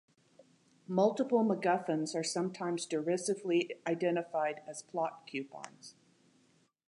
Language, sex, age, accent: English, female, 60-69, United States English